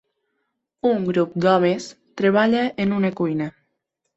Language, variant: Catalan, Nord-Occidental